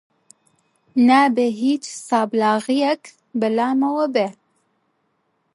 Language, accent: Central Kurdish, سۆرانی